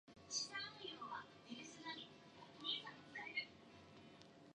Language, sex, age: English, female, 19-29